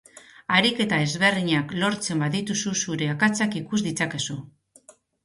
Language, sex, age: Basque, female, 40-49